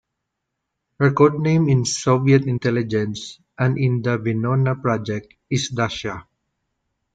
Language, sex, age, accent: English, male, 40-49, Filipino